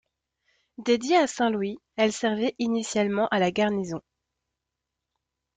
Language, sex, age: French, female, 19-29